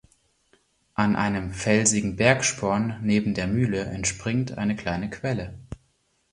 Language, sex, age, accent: German, male, 30-39, Deutschland Deutsch